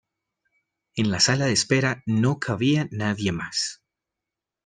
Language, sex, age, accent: Spanish, male, 30-39, Andino-Pacífico: Colombia, Perú, Ecuador, oeste de Bolivia y Venezuela andina